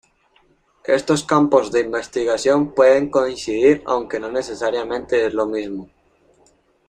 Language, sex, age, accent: Spanish, male, under 19, Andino-Pacífico: Colombia, Perú, Ecuador, oeste de Bolivia y Venezuela andina